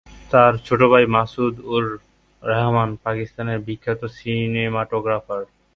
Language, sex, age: Bengali, male, 19-29